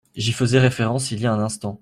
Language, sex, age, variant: French, male, 19-29, Français de métropole